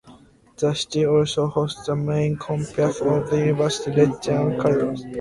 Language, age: English, 19-29